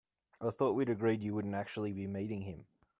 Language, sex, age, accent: English, male, 19-29, Australian English